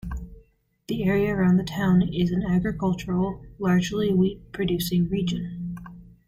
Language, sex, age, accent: English, female, 19-29, United States English